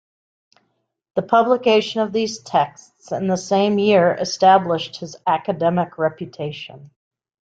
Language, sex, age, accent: English, female, 50-59, United States English